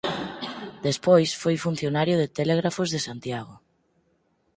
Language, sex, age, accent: Galician, female, 19-29, Normativo (estándar)